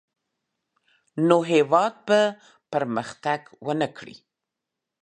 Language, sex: Pashto, female